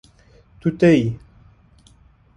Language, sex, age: Kurdish, male, 19-29